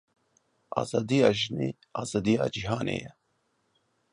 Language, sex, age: Kurdish, male, 30-39